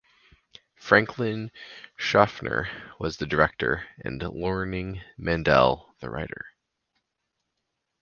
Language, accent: English, United States English